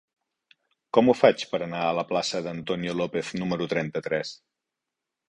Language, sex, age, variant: Catalan, male, 40-49, Central